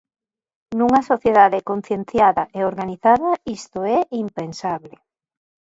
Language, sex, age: Galician, female, 40-49